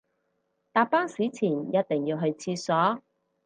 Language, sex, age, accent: Cantonese, female, 30-39, 广州音